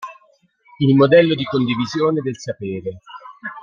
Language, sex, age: Italian, male, 50-59